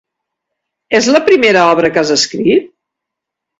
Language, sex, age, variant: Catalan, female, 50-59, Central